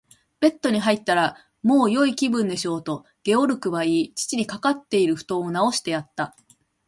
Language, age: Japanese, 40-49